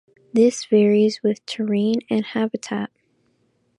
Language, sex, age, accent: English, female, under 19, United States English